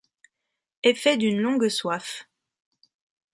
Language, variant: French, Français de métropole